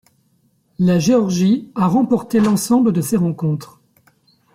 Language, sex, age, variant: French, male, 30-39, Français de métropole